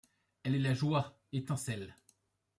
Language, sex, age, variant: French, male, 30-39, Français de métropole